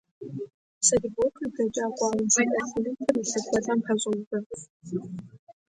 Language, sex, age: Russian, female, 30-39